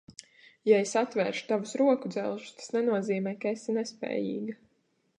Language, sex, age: Latvian, female, 19-29